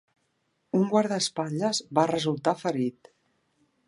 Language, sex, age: Catalan, female, 60-69